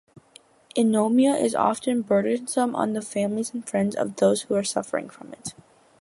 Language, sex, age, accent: English, female, under 19, United States English